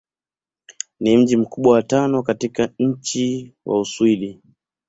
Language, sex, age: Swahili, male, 19-29